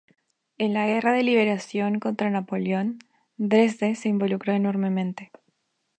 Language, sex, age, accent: Spanish, female, 19-29, Andino-Pacífico: Colombia, Perú, Ecuador, oeste de Bolivia y Venezuela andina